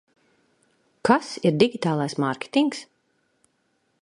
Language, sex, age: Latvian, female, 30-39